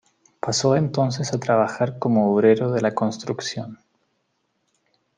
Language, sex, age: Spanish, male, 40-49